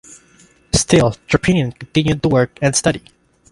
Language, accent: English, Filipino